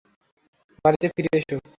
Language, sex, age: Bengali, male, 19-29